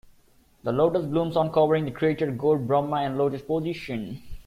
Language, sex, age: English, male, 19-29